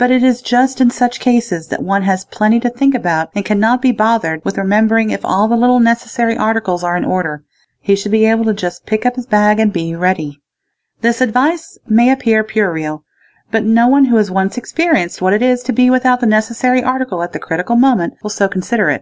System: none